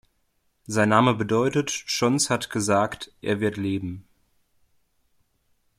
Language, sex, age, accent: German, male, 30-39, Deutschland Deutsch